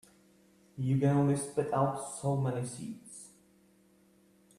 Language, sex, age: English, male, 30-39